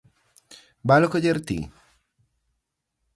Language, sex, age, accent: Galician, male, 19-29, Oriental (común en zona oriental)